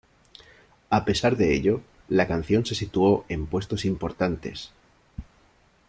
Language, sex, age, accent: Spanish, male, 30-39, España: Sur peninsular (Andalucia, Extremadura, Murcia)